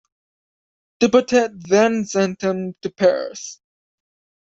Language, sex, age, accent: English, male, 19-29, United States English